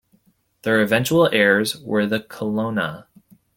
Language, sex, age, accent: English, male, 19-29, United States English